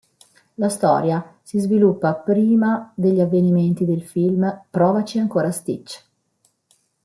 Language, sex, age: Italian, female, 40-49